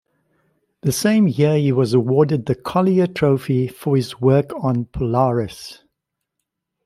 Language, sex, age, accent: English, male, 50-59, Southern African (South Africa, Zimbabwe, Namibia)